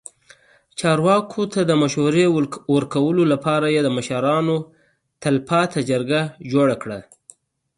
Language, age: Pashto, 30-39